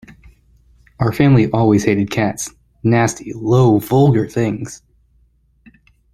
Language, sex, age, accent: English, male, 19-29, United States English